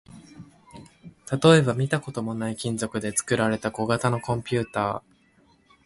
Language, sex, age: Japanese, male, 19-29